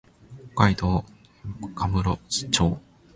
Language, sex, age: Japanese, male, 19-29